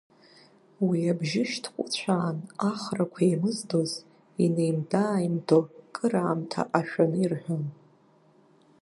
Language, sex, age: Abkhazian, female, 19-29